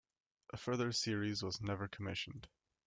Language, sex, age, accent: English, male, 19-29, United States English